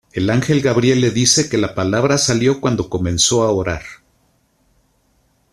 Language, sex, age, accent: Spanish, male, 50-59, México